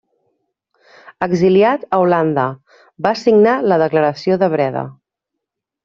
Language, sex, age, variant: Catalan, female, 30-39, Central